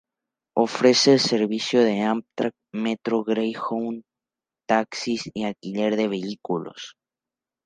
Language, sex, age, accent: Spanish, male, under 19, México